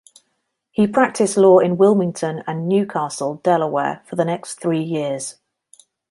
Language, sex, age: English, female, 30-39